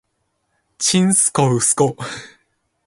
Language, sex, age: Japanese, male, under 19